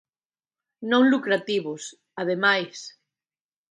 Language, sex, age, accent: Galician, female, 40-49, Atlántico (seseo e gheada)